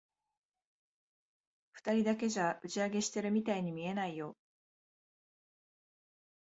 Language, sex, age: Japanese, female, 30-39